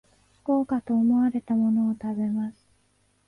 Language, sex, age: Japanese, female, 19-29